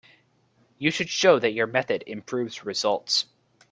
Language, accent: English, United States English